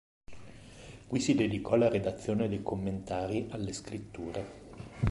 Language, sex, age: Italian, male, 40-49